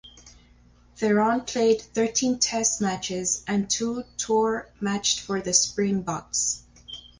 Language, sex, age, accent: English, female, 40-49, United States English